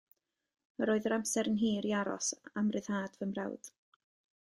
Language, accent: Welsh, Y Deyrnas Unedig Cymraeg